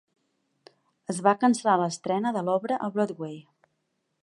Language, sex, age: Catalan, female, 30-39